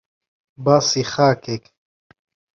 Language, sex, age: Central Kurdish, male, 19-29